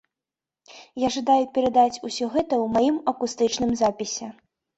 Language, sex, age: Belarusian, female, 19-29